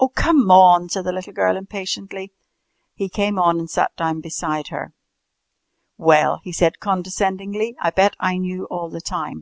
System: none